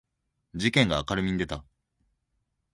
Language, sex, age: Japanese, male, 19-29